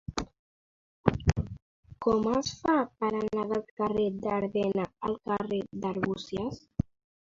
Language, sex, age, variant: Catalan, female, under 19, Central